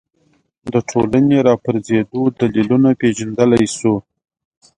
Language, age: Pashto, 30-39